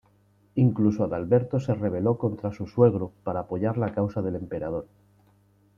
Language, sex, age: Spanish, male, 40-49